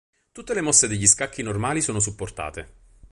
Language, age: Italian, 30-39